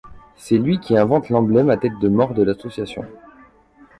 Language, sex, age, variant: French, male, 30-39, Français de métropole